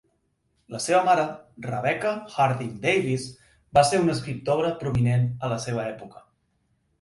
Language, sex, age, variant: Catalan, male, 19-29, Central